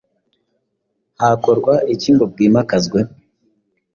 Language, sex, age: Kinyarwanda, male, 19-29